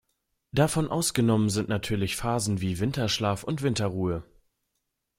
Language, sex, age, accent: German, male, 19-29, Deutschland Deutsch